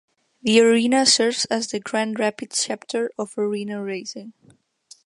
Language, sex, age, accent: English, female, under 19, United States English